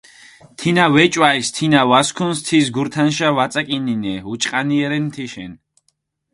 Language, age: Mingrelian, 19-29